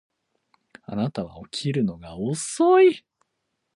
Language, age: Japanese, 19-29